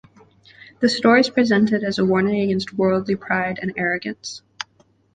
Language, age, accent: English, 19-29, United States English